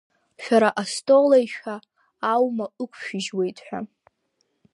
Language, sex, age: Abkhazian, female, under 19